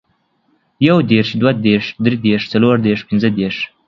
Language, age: Pashto, under 19